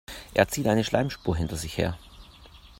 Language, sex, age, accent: German, male, 40-49, Deutschland Deutsch